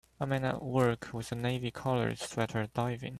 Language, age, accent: English, under 19, United States English